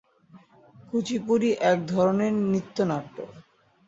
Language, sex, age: Bengali, male, 19-29